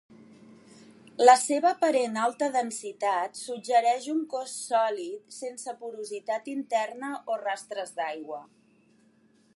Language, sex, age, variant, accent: Catalan, female, 40-49, Central, central